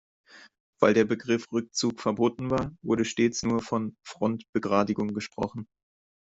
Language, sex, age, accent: German, male, 19-29, Deutschland Deutsch